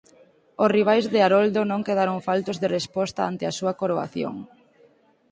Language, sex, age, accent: Galician, female, 19-29, Normativo (estándar)